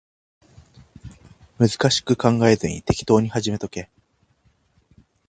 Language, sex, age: Japanese, male, 30-39